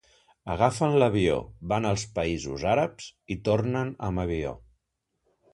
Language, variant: Catalan, Central